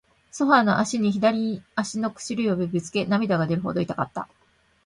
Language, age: Japanese, 50-59